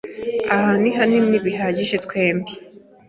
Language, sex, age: Kinyarwanda, female, 19-29